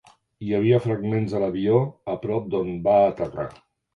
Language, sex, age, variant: Catalan, male, 60-69, Central